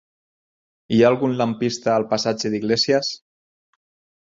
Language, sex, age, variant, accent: Catalan, male, 40-49, Valencià septentrional, valencià